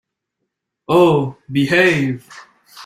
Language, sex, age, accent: English, male, under 19, Canadian English